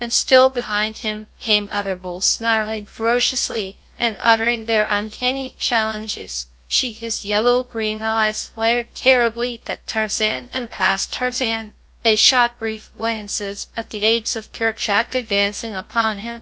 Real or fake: fake